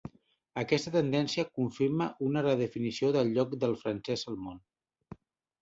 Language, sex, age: Catalan, male, 40-49